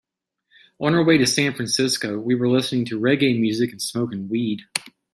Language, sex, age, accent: English, male, 30-39, United States English